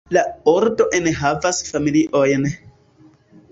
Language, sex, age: Esperanto, male, 19-29